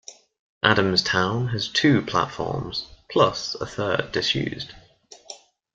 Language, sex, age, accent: English, male, under 19, England English